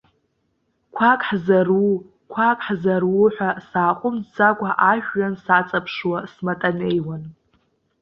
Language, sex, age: Abkhazian, female, 19-29